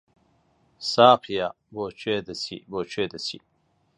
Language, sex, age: Central Kurdish, male, 40-49